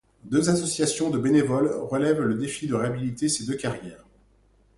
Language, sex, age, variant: French, male, 40-49, Français de métropole